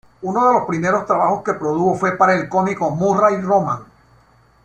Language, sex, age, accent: Spanish, male, 60-69, Caribe: Cuba, Venezuela, Puerto Rico, República Dominicana, Panamá, Colombia caribeña, México caribeño, Costa del golfo de México